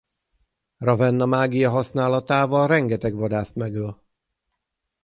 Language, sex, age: Hungarian, male, 40-49